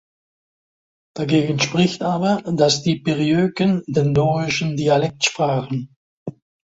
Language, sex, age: German, male, 70-79